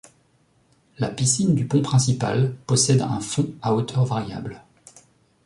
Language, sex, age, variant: French, male, 40-49, Français de métropole